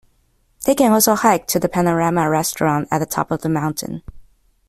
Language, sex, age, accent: English, female, 19-29, United States English